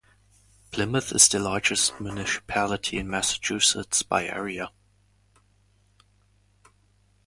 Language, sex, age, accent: English, male, 19-29, United States English